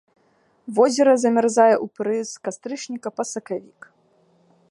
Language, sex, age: Belarusian, female, under 19